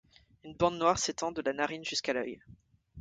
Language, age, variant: French, 30-39, Français de métropole